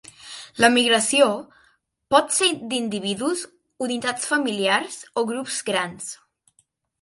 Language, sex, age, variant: Catalan, female, under 19, Central